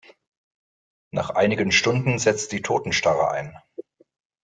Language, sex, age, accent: German, male, 30-39, Deutschland Deutsch